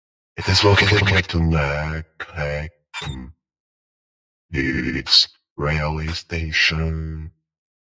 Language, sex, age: English, male, 40-49